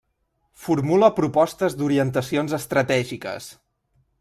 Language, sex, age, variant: Catalan, male, 19-29, Central